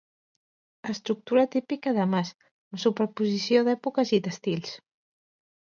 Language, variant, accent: Catalan, Central, central